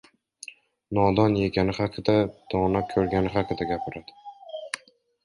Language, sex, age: Uzbek, male, 19-29